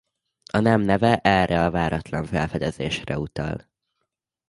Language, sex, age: Hungarian, male, under 19